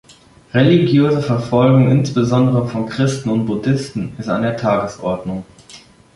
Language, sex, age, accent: German, male, under 19, Deutschland Deutsch